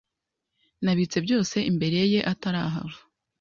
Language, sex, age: Kinyarwanda, female, 19-29